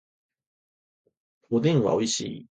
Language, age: Japanese, 19-29